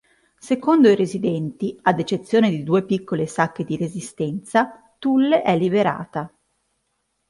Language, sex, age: Italian, female, 30-39